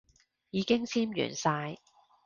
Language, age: Cantonese, 30-39